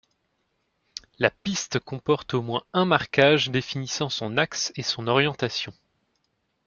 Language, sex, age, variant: French, male, 19-29, Français de métropole